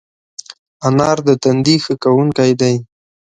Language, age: Pashto, 19-29